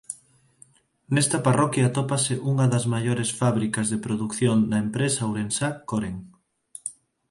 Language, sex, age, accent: Galician, male, 19-29, Neofalante